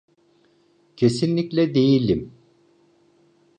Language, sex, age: Turkish, male, 50-59